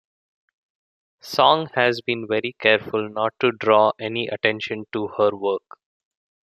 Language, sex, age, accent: English, male, 30-39, India and South Asia (India, Pakistan, Sri Lanka)